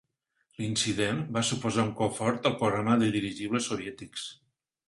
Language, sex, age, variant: Catalan, male, 50-59, Nord-Occidental